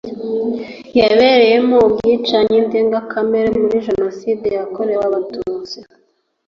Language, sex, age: Kinyarwanda, female, 40-49